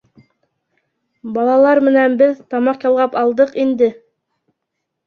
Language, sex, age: Bashkir, female, 30-39